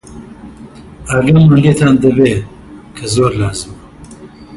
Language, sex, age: Central Kurdish, male, 30-39